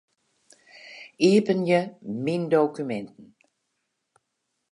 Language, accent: Western Frisian, Klaaifrysk